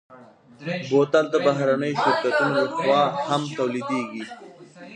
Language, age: Pashto, 19-29